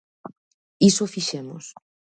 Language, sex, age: Galician, female, 30-39